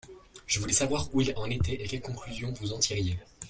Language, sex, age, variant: French, male, under 19, Français de métropole